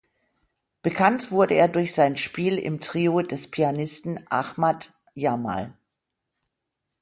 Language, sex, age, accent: German, female, 50-59, Deutschland Deutsch